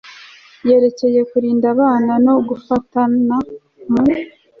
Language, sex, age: Kinyarwanda, female, 19-29